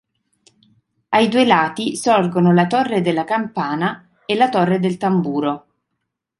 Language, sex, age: Italian, female, 30-39